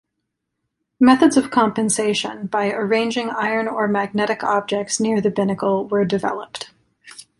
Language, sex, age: English, female, 19-29